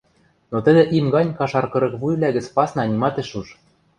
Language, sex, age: Western Mari, male, 19-29